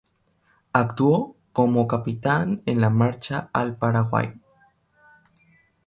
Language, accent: Spanish, Peru